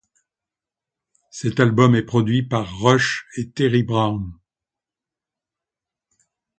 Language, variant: French, Français de métropole